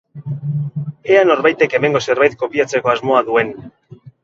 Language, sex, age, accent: Basque, male, 40-49, Mendebalekoa (Araba, Bizkaia, Gipuzkoako mendebaleko herri batzuk)